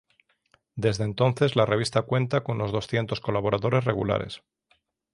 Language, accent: Spanish, España: Centro-Sur peninsular (Madrid, Toledo, Castilla-La Mancha); España: Sur peninsular (Andalucia, Extremadura, Murcia)